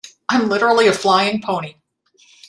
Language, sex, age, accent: English, female, 50-59, United States English